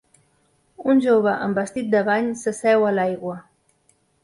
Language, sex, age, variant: Catalan, female, 40-49, Central